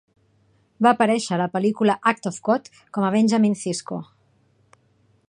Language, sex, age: Catalan, female, 40-49